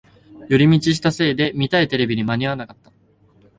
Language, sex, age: Japanese, male, 19-29